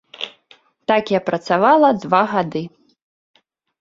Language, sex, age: Belarusian, female, 30-39